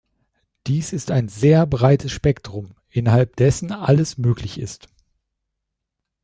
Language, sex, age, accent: German, male, 40-49, Deutschland Deutsch